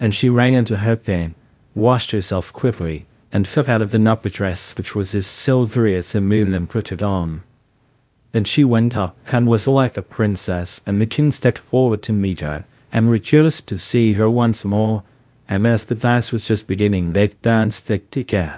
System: TTS, VITS